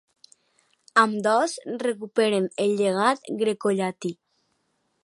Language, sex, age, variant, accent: Catalan, female, 19-29, Nord-Occidental, central